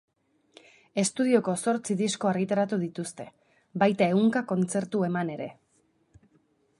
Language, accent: Basque, Erdialdekoa edo Nafarra (Gipuzkoa, Nafarroa)